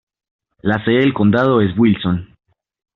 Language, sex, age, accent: Spanish, male, 19-29, Andino-Pacífico: Colombia, Perú, Ecuador, oeste de Bolivia y Venezuela andina